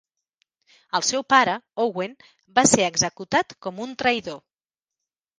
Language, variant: Catalan, Central